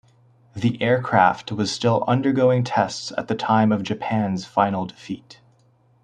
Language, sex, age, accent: English, male, 19-29, United States English